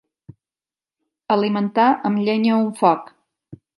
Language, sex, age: Catalan, female, 40-49